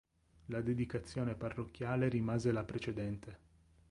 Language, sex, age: Italian, male, 30-39